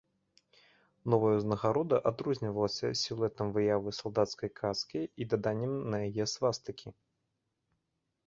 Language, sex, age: Belarusian, male, 30-39